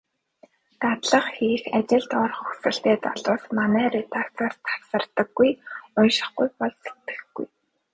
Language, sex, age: Mongolian, female, 19-29